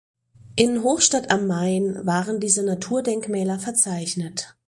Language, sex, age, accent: German, female, 30-39, Deutschland Deutsch